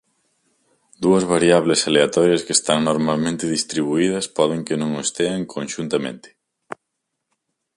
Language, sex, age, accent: Galician, male, 19-29, Central (gheada)